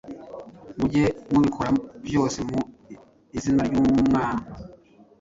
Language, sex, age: Kinyarwanda, male, 40-49